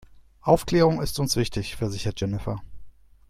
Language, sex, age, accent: German, male, 30-39, Deutschland Deutsch